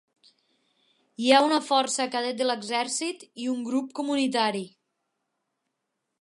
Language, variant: Catalan, Nord-Occidental